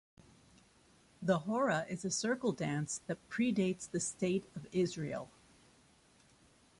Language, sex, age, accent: English, female, 50-59, United States English